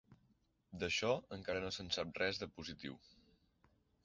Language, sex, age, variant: Catalan, male, 30-39, Central